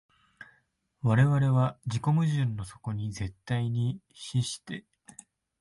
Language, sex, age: Japanese, male, 19-29